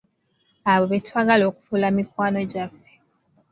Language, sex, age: Ganda, female, 19-29